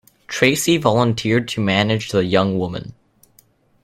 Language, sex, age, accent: English, male, under 19, United States English